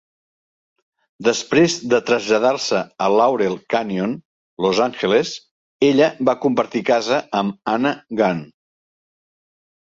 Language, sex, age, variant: Catalan, male, 60-69, Central